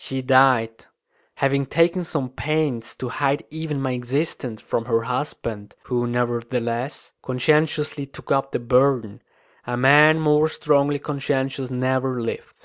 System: none